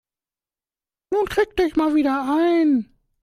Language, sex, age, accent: German, male, 19-29, Deutschland Deutsch